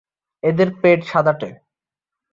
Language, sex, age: Bengali, male, 19-29